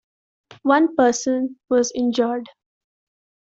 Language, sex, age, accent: English, female, 19-29, India and South Asia (India, Pakistan, Sri Lanka)